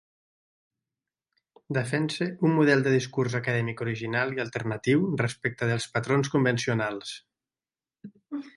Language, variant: Catalan, Central